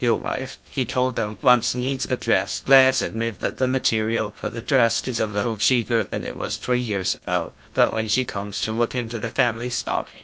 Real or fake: fake